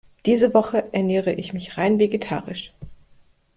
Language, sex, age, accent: German, female, 50-59, Deutschland Deutsch